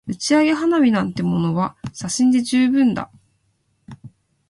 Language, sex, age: Japanese, female, 30-39